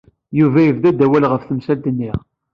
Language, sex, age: Kabyle, male, 19-29